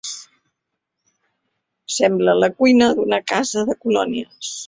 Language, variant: Catalan, Central